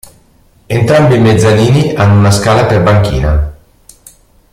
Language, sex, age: Italian, male, 50-59